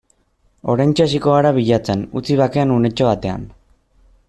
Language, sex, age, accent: Basque, male, 19-29, Erdialdekoa edo Nafarra (Gipuzkoa, Nafarroa)